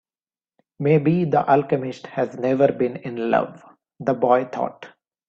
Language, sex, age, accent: English, male, 19-29, India and South Asia (India, Pakistan, Sri Lanka)